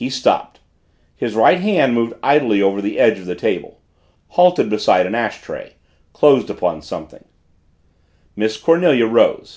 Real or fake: real